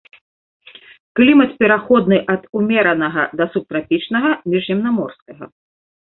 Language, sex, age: Belarusian, female, 40-49